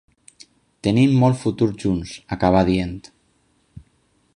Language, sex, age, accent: Catalan, male, 19-29, valencià